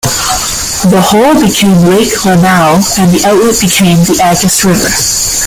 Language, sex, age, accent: English, female, 30-39, Canadian English